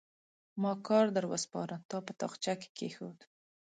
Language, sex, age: Pashto, female, 19-29